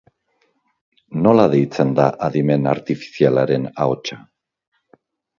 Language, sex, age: Basque, male, 60-69